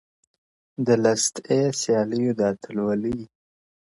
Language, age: Pashto, 19-29